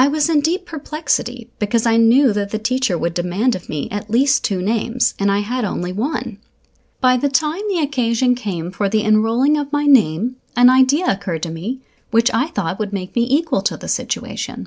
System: none